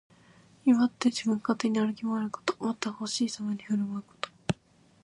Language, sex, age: Japanese, female, 19-29